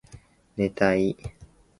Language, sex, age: Japanese, male, 19-29